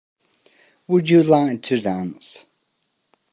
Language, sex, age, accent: English, male, 40-49, England English